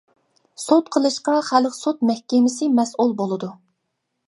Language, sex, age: Uyghur, female, 30-39